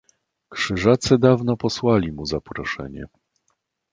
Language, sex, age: Polish, male, 50-59